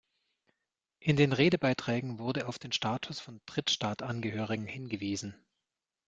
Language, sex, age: German, male, 40-49